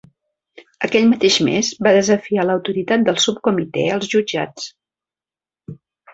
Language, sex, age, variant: Catalan, female, 60-69, Central